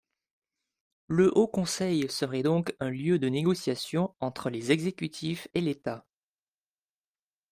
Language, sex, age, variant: French, male, 19-29, Français de métropole